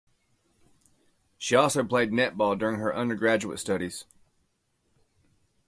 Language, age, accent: English, 30-39, United States English